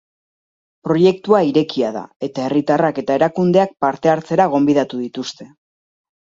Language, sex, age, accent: Basque, female, 30-39, Mendebalekoa (Araba, Bizkaia, Gipuzkoako mendebaleko herri batzuk)